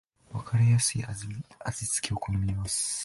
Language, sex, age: Japanese, male, 19-29